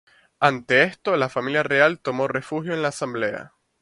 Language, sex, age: Spanish, male, 19-29